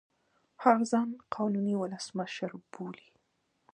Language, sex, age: Pashto, female, 19-29